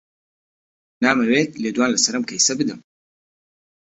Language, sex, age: Central Kurdish, male, 19-29